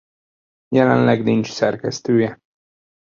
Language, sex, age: Hungarian, male, 19-29